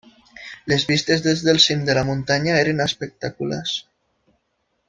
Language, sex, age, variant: Catalan, male, under 19, Nord-Occidental